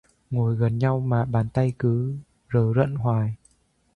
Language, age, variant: Vietnamese, 19-29, Hà Nội